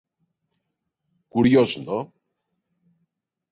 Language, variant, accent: Catalan, Central, central